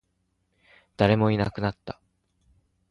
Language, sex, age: Japanese, male, 40-49